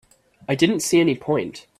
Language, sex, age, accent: English, female, under 19, United States English